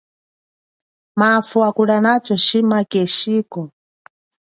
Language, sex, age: Chokwe, female, 40-49